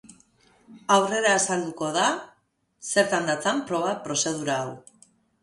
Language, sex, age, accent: Basque, female, 40-49, Mendebalekoa (Araba, Bizkaia, Gipuzkoako mendebaleko herri batzuk)